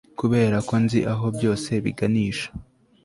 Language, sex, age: Kinyarwanda, male, 19-29